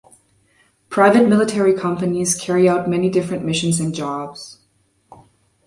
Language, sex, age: English, female, 19-29